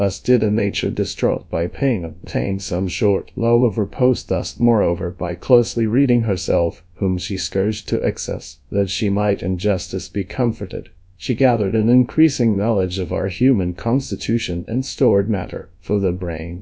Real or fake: fake